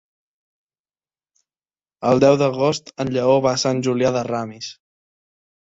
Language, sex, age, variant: Catalan, male, 19-29, Central